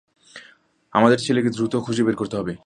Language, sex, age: Bengali, male, 19-29